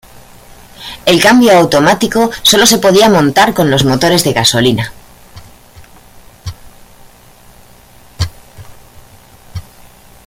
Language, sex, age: Spanish, female, 40-49